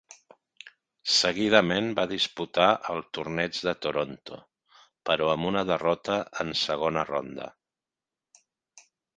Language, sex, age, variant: Catalan, male, 50-59, Central